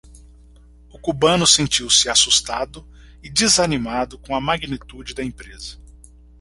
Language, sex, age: Portuguese, male, 40-49